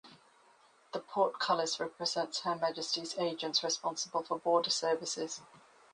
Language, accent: English, England English